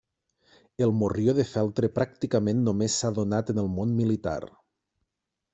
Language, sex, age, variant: Catalan, male, 30-39, Nord-Occidental